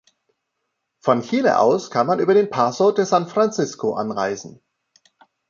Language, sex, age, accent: German, male, 50-59, Deutschland Deutsch